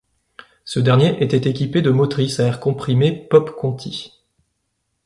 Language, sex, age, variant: French, male, 30-39, Français de métropole